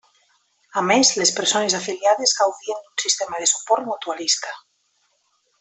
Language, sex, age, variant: Catalan, female, 30-39, Nord-Occidental